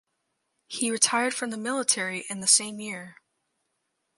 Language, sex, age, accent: English, female, under 19, United States English